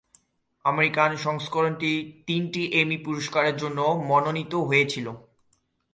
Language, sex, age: Bengali, male, 19-29